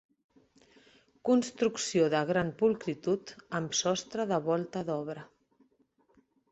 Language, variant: Catalan, Central